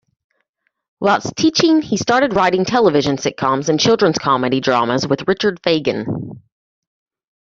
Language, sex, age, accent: English, female, 30-39, United States English